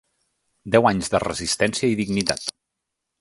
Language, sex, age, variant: Catalan, male, 30-39, Nord-Occidental